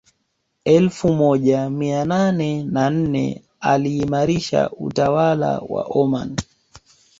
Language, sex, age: Swahili, male, 19-29